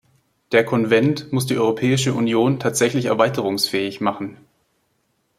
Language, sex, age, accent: German, male, 19-29, Deutschland Deutsch